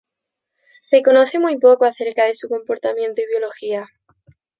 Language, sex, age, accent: Spanish, female, under 19, España: Sur peninsular (Andalucia, Extremadura, Murcia)